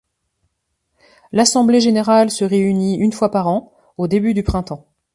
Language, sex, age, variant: French, female, 40-49, Français de métropole